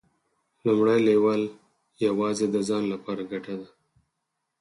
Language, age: Pashto, 30-39